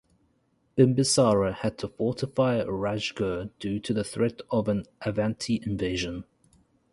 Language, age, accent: English, 19-29, New Zealand English